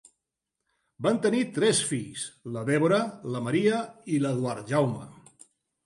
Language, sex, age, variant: Catalan, male, 50-59, Central